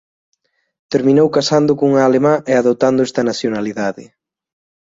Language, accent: Galician, Atlántico (seseo e gheada)